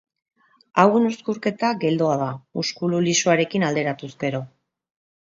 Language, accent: Basque, Mendebalekoa (Araba, Bizkaia, Gipuzkoako mendebaleko herri batzuk)